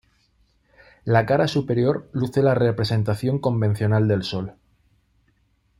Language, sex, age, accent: Spanish, male, 30-39, España: Norte peninsular (Asturias, Castilla y León, Cantabria, País Vasco, Navarra, Aragón, La Rioja, Guadalajara, Cuenca)